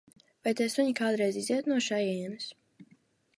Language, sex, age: Latvian, female, under 19